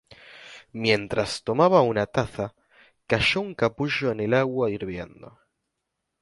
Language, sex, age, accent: Spanish, male, under 19, Rioplatense: Argentina, Uruguay, este de Bolivia, Paraguay